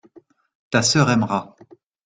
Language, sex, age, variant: French, male, 30-39, Français de métropole